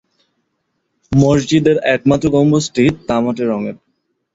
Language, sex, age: Bengali, male, 19-29